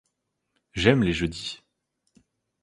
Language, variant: French, Français de métropole